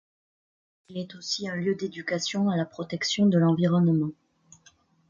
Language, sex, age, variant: French, female, 30-39, Français de métropole